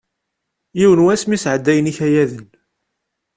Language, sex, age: Kabyle, male, 30-39